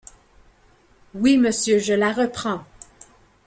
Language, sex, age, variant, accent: French, female, 40-49, Français d'Amérique du Nord, Français du Canada